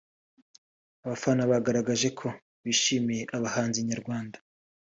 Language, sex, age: Kinyarwanda, male, 19-29